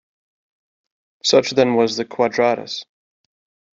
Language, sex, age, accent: English, male, 40-49, United States English